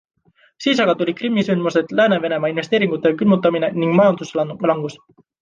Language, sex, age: Estonian, male, 19-29